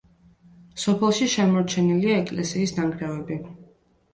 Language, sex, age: Georgian, female, 19-29